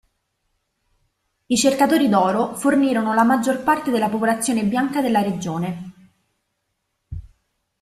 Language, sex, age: Italian, female, 30-39